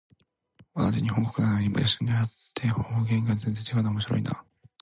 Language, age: Japanese, 19-29